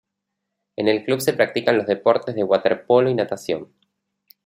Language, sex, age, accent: Spanish, male, 30-39, Rioplatense: Argentina, Uruguay, este de Bolivia, Paraguay